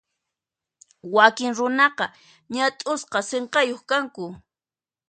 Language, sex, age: Puno Quechua, female, 30-39